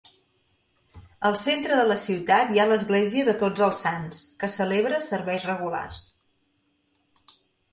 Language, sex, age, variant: Catalan, female, 30-39, Central